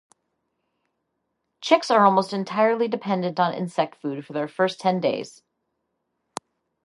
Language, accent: English, United States English; Canadian English